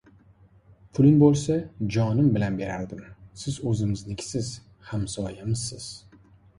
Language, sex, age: Uzbek, male, 19-29